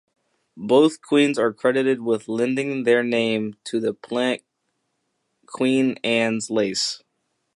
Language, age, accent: English, under 19, United States English